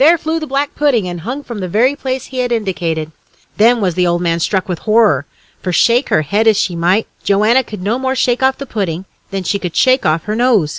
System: none